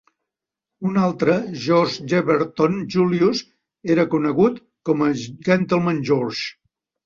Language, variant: Catalan, Central